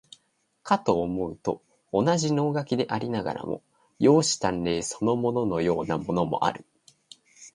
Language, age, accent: Japanese, 19-29, 標準語